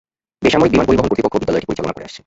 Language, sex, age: Bengali, male, 19-29